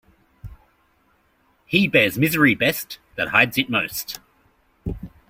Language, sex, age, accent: English, male, 40-49, Australian English